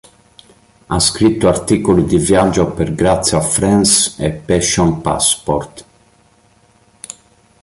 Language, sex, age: Italian, male, 30-39